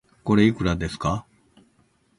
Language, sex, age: Japanese, male, 60-69